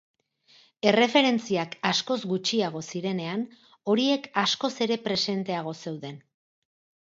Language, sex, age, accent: Basque, female, 50-59, Erdialdekoa edo Nafarra (Gipuzkoa, Nafarroa)